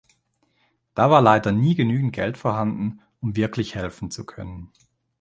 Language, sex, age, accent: German, male, 30-39, Schweizerdeutsch